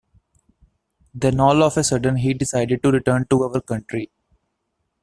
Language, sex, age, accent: English, male, under 19, India and South Asia (India, Pakistan, Sri Lanka)